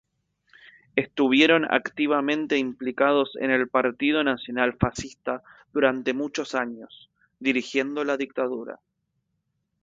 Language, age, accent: Spanish, 19-29, Rioplatense: Argentina, Uruguay, este de Bolivia, Paraguay